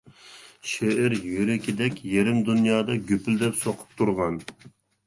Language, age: Uyghur, 40-49